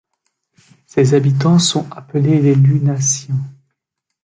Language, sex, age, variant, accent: French, male, 19-29, Français d'Europe, Français de Belgique